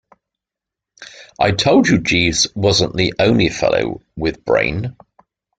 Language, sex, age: English, male, 60-69